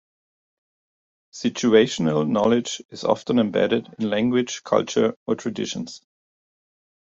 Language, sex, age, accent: English, male, 40-49, United States English